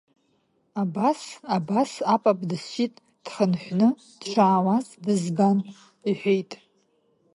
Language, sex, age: Abkhazian, female, 30-39